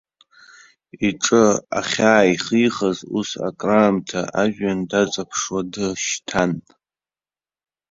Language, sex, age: Abkhazian, male, 30-39